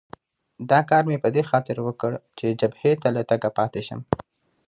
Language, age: Pashto, 19-29